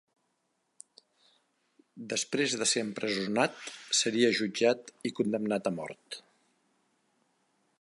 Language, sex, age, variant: Catalan, male, 50-59, Central